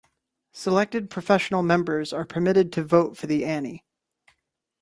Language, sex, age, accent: English, male, 19-29, United States English